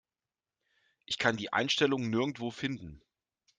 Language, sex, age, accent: German, male, 40-49, Deutschland Deutsch